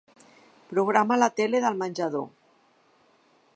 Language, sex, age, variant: Catalan, female, 50-59, Central